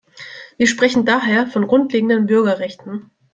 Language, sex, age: German, female, 19-29